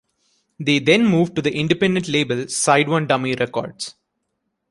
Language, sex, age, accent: English, male, under 19, India and South Asia (India, Pakistan, Sri Lanka)